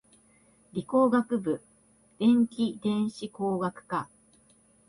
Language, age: Japanese, 40-49